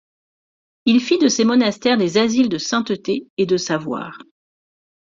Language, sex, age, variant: French, female, 40-49, Français de métropole